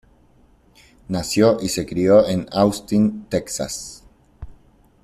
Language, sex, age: Spanish, male, 19-29